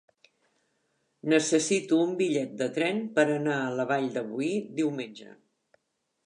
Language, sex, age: Catalan, female, 60-69